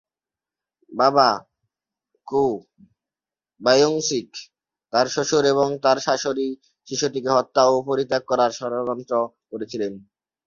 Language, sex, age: Bengali, male, 19-29